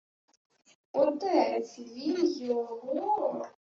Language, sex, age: Ukrainian, female, 19-29